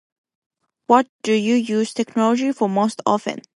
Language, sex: English, female